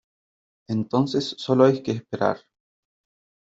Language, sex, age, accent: Spanish, male, 30-39, Chileno: Chile, Cuyo